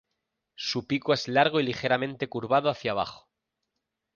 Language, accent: Spanish, España: Sur peninsular (Andalucia, Extremadura, Murcia)